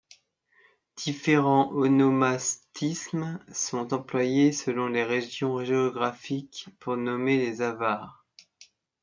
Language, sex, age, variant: French, male, 30-39, Français de métropole